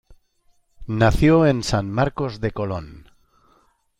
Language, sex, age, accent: Spanish, male, 50-59, España: Centro-Sur peninsular (Madrid, Toledo, Castilla-La Mancha)